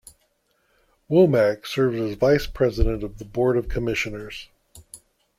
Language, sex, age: English, male, 60-69